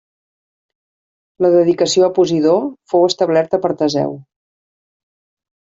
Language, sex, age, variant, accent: Catalan, female, 50-59, Central, central